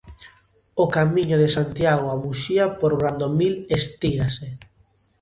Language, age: Galician, under 19